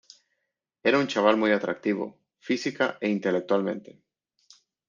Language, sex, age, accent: Spanish, male, 30-39, América central